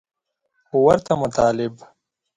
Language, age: Pashto, 19-29